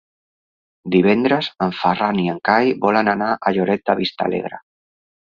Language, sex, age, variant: Catalan, male, 40-49, Central